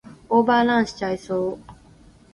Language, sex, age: Japanese, female, 19-29